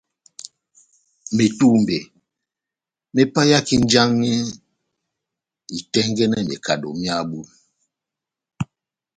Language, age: Batanga, 70-79